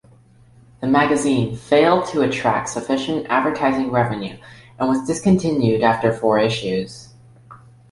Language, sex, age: English, male, under 19